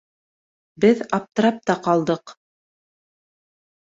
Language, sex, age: Bashkir, female, 30-39